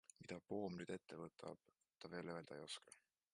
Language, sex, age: Estonian, male, 19-29